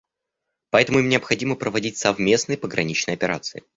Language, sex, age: Russian, male, under 19